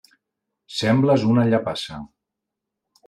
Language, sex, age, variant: Catalan, male, 40-49, Central